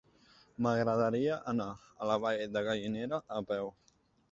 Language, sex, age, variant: Catalan, male, 19-29, Central